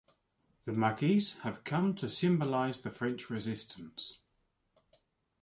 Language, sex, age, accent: English, male, 30-39, England English